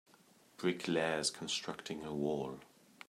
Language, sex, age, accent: English, male, 30-39, England English